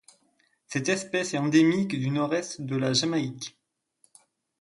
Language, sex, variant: French, male, Français de métropole